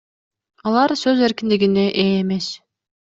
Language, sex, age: Kyrgyz, female, 19-29